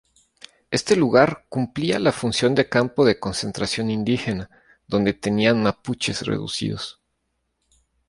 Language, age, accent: Spanish, 30-39, México